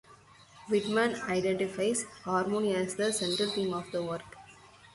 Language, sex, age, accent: English, female, 19-29, United States English